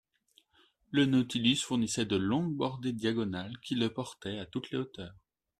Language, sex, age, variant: French, male, 30-39, Français de métropole